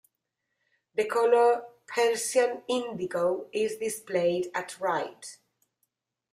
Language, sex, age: English, female, 40-49